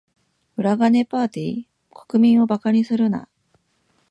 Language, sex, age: Japanese, female, 40-49